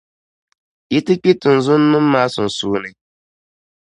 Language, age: Dagbani, 19-29